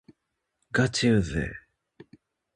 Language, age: Japanese, 19-29